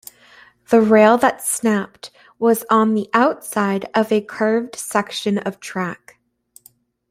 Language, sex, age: English, female, 19-29